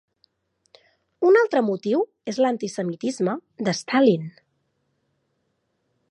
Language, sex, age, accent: Catalan, female, 30-39, central; nord-occidental